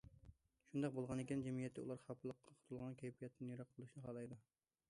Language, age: Uyghur, 19-29